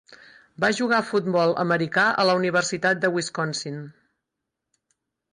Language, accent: Catalan, Girona